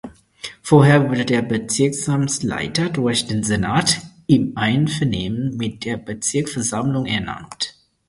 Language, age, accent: German, 19-29, Deutschland Deutsch